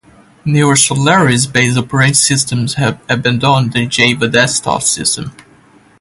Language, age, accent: English, under 19, United States English